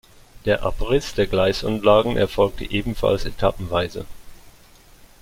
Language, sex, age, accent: German, male, 30-39, Schweizerdeutsch